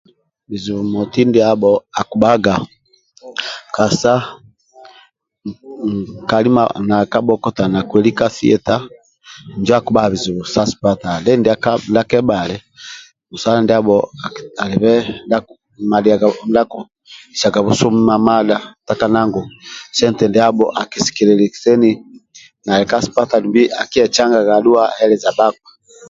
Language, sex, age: Amba (Uganda), male, 40-49